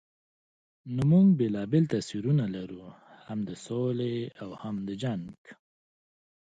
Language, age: Pashto, 30-39